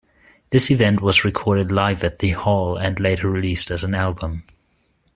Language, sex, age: English, male, 30-39